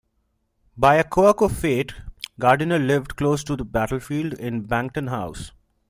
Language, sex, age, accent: English, male, 19-29, India and South Asia (India, Pakistan, Sri Lanka)